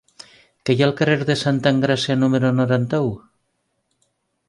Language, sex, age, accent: Catalan, female, 40-49, valencià